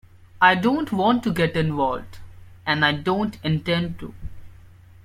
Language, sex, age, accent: English, male, 19-29, India and South Asia (India, Pakistan, Sri Lanka)